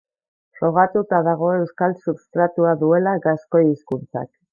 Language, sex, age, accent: Basque, female, 50-59, Erdialdekoa edo Nafarra (Gipuzkoa, Nafarroa)